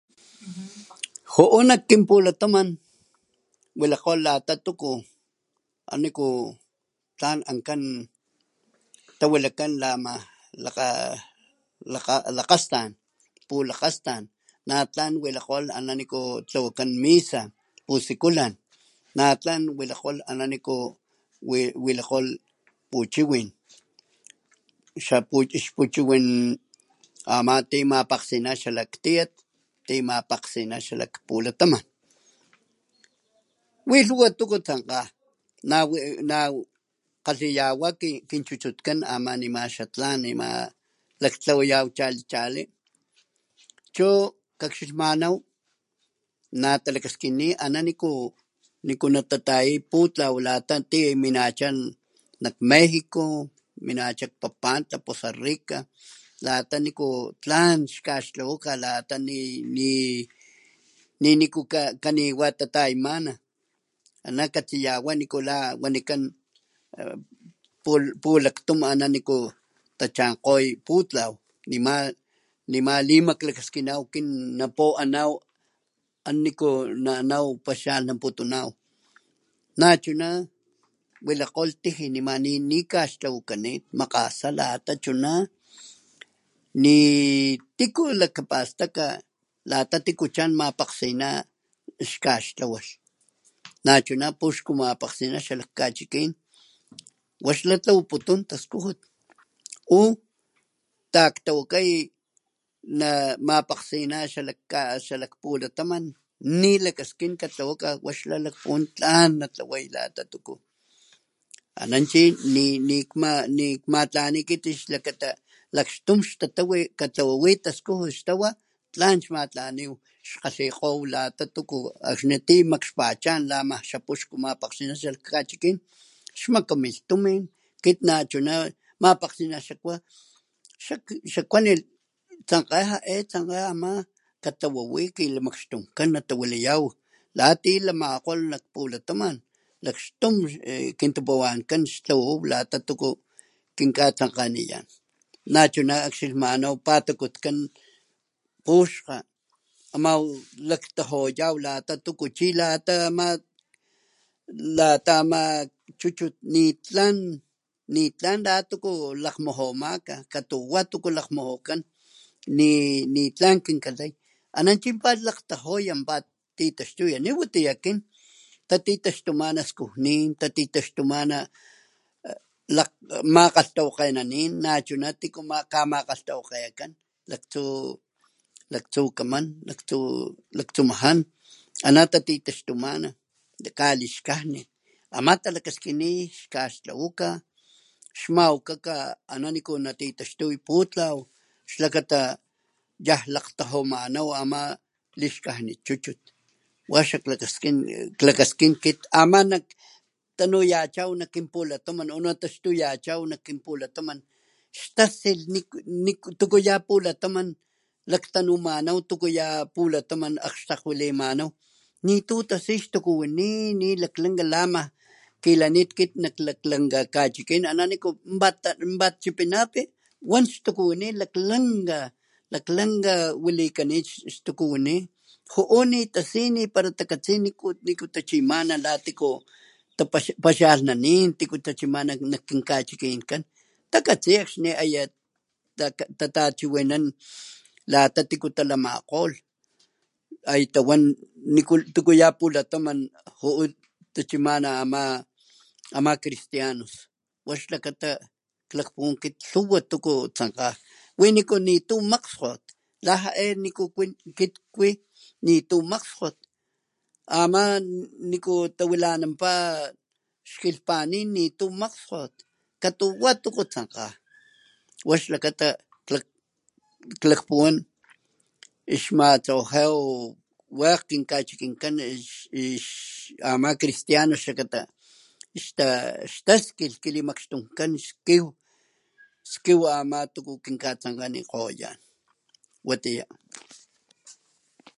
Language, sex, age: Papantla Totonac, male, 60-69